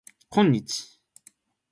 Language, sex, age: Japanese, male, 19-29